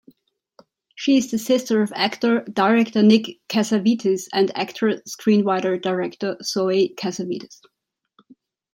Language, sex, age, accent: English, female, 40-49, England English